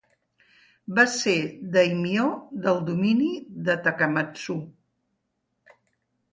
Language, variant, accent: Catalan, Central, central